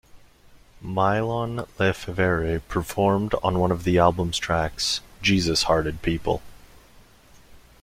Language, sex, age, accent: English, male, 19-29, United States English